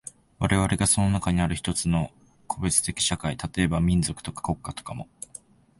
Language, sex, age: Japanese, male, 19-29